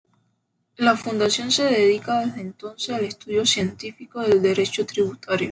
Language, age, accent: Spanish, 19-29, Caribe: Cuba, Venezuela, Puerto Rico, República Dominicana, Panamá, Colombia caribeña, México caribeño, Costa del golfo de México